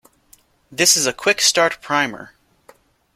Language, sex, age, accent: English, male, 19-29, United States English